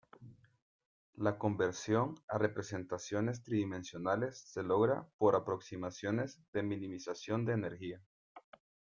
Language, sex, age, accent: Spanish, male, 30-39, América central